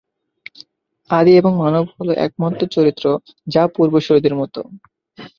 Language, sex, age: Bengali, male, 19-29